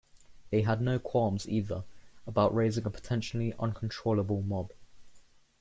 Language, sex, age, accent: English, male, under 19, England English